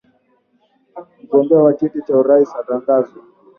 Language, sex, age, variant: Swahili, male, 19-29, Kiswahili cha Bara ya Kenya